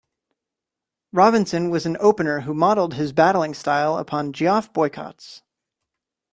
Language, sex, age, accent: English, male, 19-29, United States English